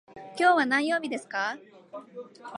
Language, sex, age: Japanese, female, 19-29